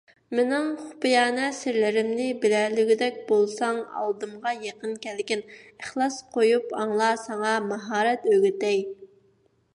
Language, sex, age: Uyghur, female, 19-29